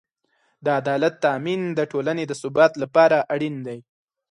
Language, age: Pashto, 19-29